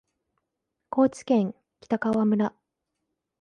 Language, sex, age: Japanese, female, 19-29